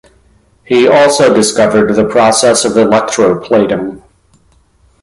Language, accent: English, United States English